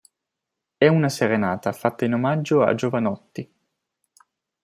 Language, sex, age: Italian, male, 19-29